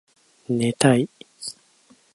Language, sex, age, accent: Japanese, male, 19-29, 標準語